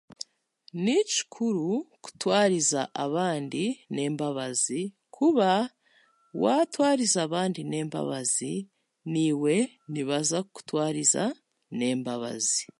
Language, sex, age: Chiga, female, 30-39